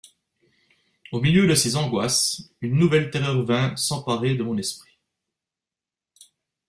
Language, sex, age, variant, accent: French, male, 30-39, Français d'Europe, Français de Suisse